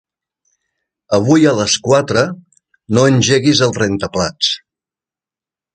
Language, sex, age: Catalan, male, 70-79